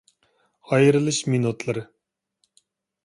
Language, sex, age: Uyghur, male, 40-49